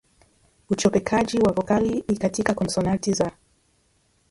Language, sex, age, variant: Swahili, female, 19-29, Kiswahili cha Bara ya Kenya